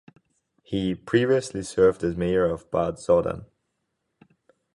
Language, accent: English, United States English; England English